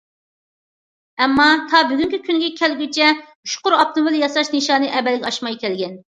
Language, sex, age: Uyghur, female, 40-49